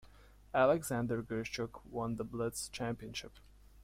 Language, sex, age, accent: English, male, under 19, United States English